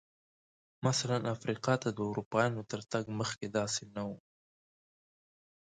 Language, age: Pashto, 19-29